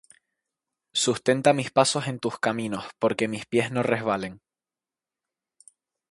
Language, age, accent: Spanish, 19-29, España: Islas Canarias